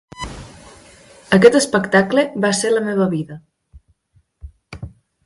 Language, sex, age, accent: Catalan, female, 19-29, central; nord-occidental